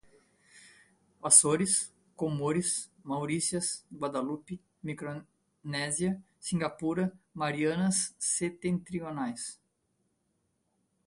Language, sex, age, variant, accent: Portuguese, male, 30-39, Portuguese (Brasil), Gaucho